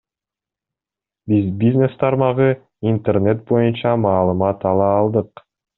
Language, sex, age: Kyrgyz, male, 19-29